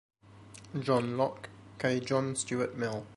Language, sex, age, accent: Esperanto, male, 19-29, Internacia